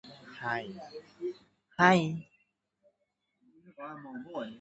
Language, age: English, 19-29